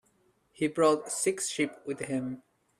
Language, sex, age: English, male, 19-29